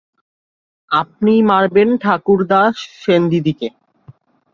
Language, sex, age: Bengali, male, 19-29